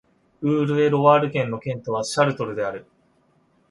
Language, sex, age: Japanese, male, 19-29